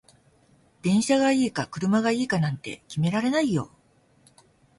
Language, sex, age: Japanese, female, 60-69